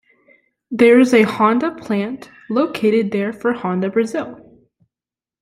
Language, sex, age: English, female, under 19